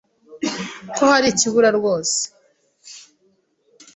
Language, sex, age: Kinyarwanda, female, 19-29